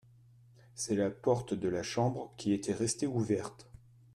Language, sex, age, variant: French, male, 40-49, Français de métropole